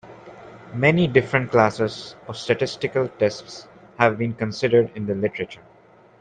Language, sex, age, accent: English, male, 19-29, India and South Asia (India, Pakistan, Sri Lanka)